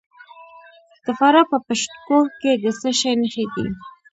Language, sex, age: Pashto, female, 19-29